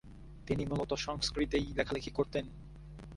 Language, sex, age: Bengali, female, 19-29